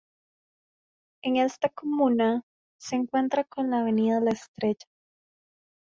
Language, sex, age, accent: Spanish, female, under 19, América central